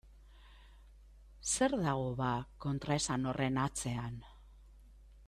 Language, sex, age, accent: Basque, female, 50-59, Mendebalekoa (Araba, Bizkaia, Gipuzkoako mendebaleko herri batzuk)